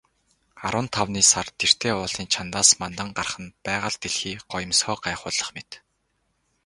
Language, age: Mongolian, 19-29